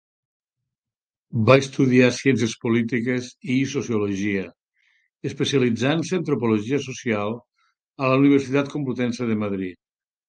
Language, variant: Catalan, Septentrional